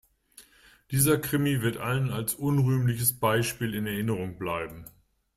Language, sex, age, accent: German, male, 60-69, Deutschland Deutsch